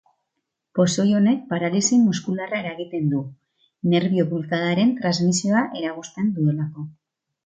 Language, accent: Basque, Mendebalekoa (Araba, Bizkaia, Gipuzkoako mendebaleko herri batzuk)